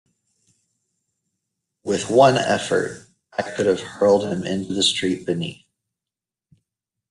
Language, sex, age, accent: English, male, 30-39, United States English